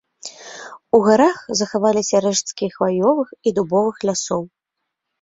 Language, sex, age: Belarusian, female, 19-29